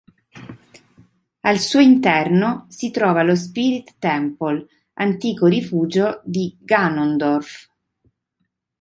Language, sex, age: Italian, female, 30-39